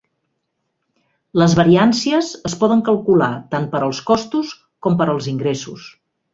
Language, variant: Catalan, Central